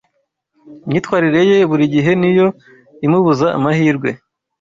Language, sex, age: Kinyarwanda, male, 19-29